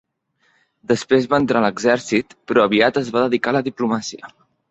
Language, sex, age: Catalan, male, under 19